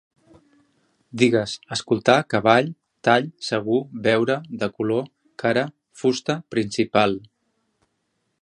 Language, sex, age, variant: Catalan, male, 40-49, Central